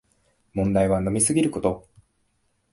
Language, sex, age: Japanese, male, 19-29